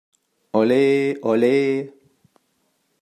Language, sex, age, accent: German, male, 50-59, Deutschland Deutsch